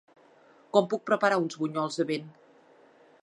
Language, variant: Catalan, Central